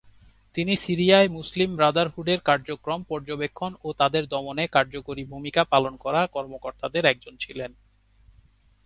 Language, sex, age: Bengali, male, 30-39